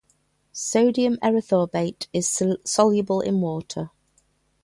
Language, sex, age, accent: English, female, 50-59, England English